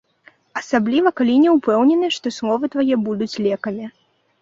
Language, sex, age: Belarusian, female, under 19